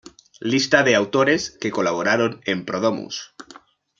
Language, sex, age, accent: Spanish, male, 19-29, España: Norte peninsular (Asturias, Castilla y León, Cantabria, País Vasco, Navarra, Aragón, La Rioja, Guadalajara, Cuenca)